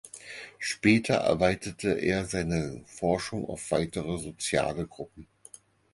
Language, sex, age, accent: German, male, 50-59, Deutschland Deutsch